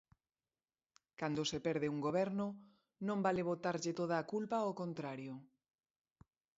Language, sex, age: Galician, female, 40-49